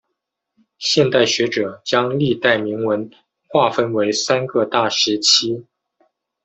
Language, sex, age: Chinese, male, 40-49